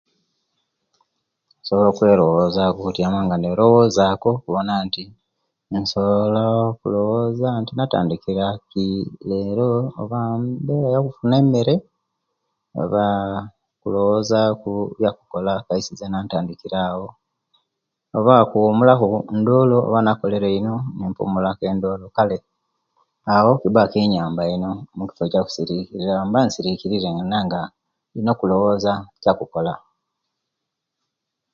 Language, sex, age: Kenyi, male, 50-59